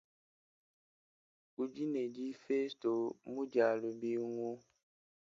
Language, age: Luba-Lulua, 19-29